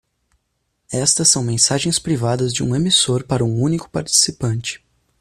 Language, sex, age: Portuguese, male, 30-39